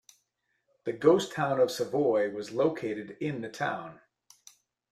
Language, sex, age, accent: English, male, 40-49, United States English